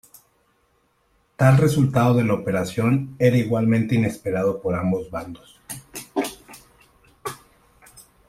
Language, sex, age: Spanish, male, 30-39